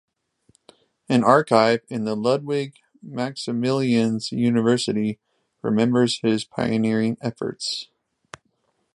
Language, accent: English, United States English